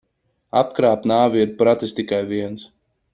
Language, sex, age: Latvian, male, 19-29